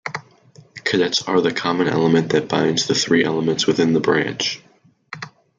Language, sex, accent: English, male, United States English